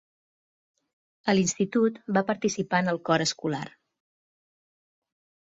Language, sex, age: Catalan, female, 40-49